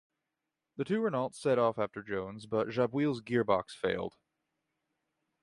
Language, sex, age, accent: English, male, 19-29, United States English